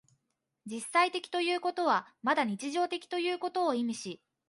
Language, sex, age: Japanese, female, 19-29